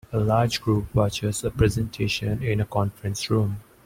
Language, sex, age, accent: English, male, 19-29, India and South Asia (India, Pakistan, Sri Lanka)